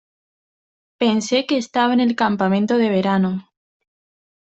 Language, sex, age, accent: Spanish, female, under 19, España: Sur peninsular (Andalucia, Extremadura, Murcia)